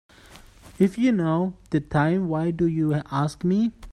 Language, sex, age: English, male, 19-29